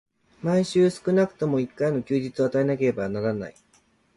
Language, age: Japanese, 30-39